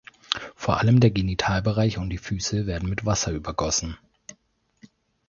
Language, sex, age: German, male, 19-29